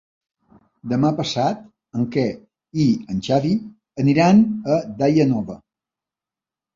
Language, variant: Catalan, Balear